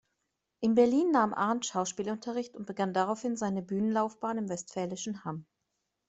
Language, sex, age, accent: German, female, 30-39, Deutschland Deutsch